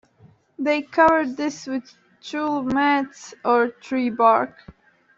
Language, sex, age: English, female, under 19